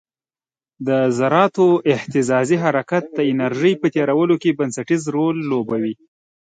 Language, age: Pashto, 19-29